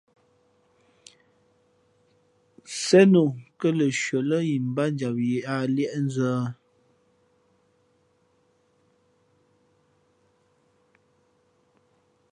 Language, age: Fe'fe', 19-29